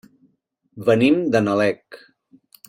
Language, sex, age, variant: Catalan, male, 50-59, Central